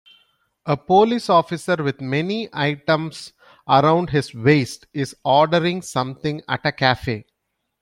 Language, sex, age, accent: English, male, 40-49, India and South Asia (India, Pakistan, Sri Lanka)